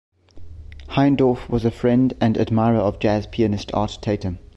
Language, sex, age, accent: English, male, 19-29, Southern African (South Africa, Zimbabwe, Namibia)